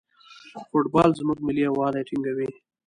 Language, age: Pashto, 19-29